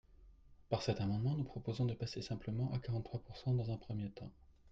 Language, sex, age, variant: French, male, 30-39, Français de métropole